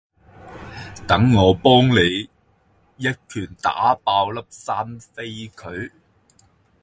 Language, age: Cantonese, 30-39